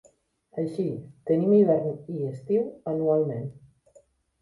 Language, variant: Catalan, Nord-Occidental